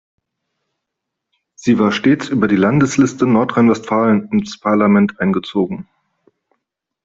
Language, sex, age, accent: German, male, 30-39, Deutschland Deutsch